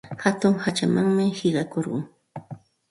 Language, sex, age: Santa Ana de Tusi Pasco Quechua, female, 40-49